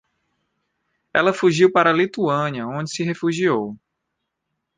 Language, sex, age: Portuguese, male, 19-29